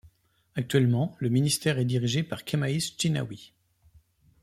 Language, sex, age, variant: French, male, 40-49, Français de métropole